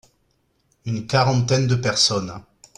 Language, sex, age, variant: French, male, 40-49, Français de métropole